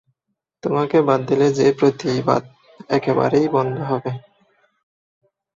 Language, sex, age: Bengali, male, 19-29